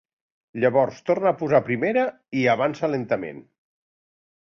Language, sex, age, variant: Catalan, male, 60-69, Central